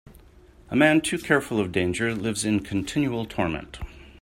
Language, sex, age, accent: English, male, 60-69, United States English